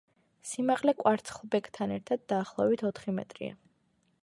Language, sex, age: Georgian, female, 19-29